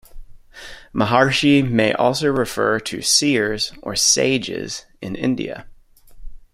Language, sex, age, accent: English, male, 30-39, United States English